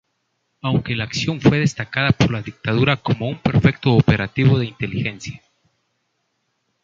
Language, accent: Spanish, América central